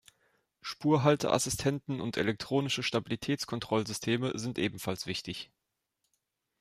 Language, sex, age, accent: German, male, 19-29, Deutschland Deutsch